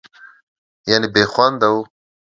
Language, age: Pashto, 19-29